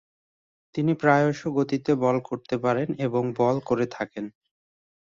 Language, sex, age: Bengali, male, 19-29